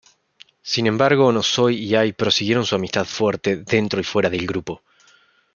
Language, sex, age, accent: Spanish, male, 19-29, Rioplatense: Argentina, Uruguay, este de Bolivia, Paraguay